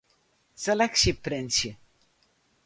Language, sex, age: Western Frisian, female, 60-69